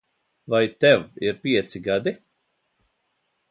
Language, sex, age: Latvian, male, 40-49